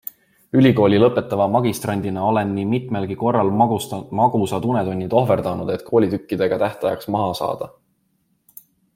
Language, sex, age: Estonian, male, 19-29